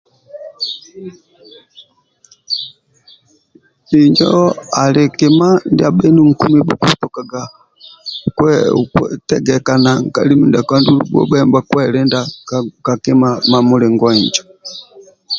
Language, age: Amba (Uganda), 50-59